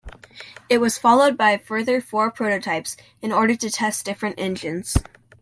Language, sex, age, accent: English, male, under 19, United States English